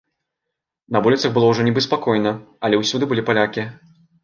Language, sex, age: Belarusian, male, 30-39